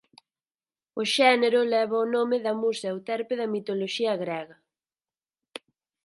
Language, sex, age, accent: Galician, female, 19-29, Central (sen gheada)